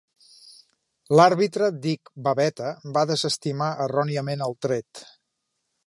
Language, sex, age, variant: Catalan, male, 50-59, Central